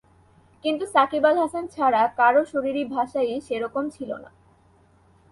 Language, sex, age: Bengali, female, under 19